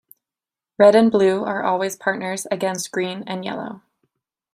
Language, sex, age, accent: English, female, 19-29, Canadian English